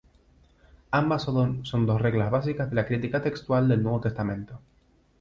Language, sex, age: Spanish, male, 19-29